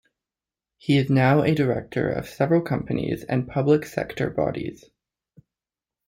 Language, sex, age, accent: English, male, 19-29, Canadian English